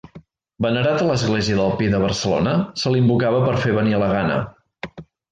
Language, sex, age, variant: Catalan, male, 40-49, Central